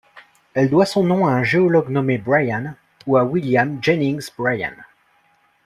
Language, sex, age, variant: French, male, 30-39, Français de métropole